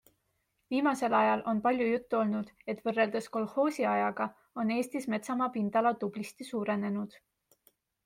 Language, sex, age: Estonian, female, 19-29